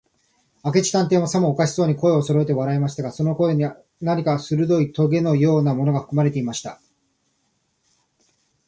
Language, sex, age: Japanese, male, 30-39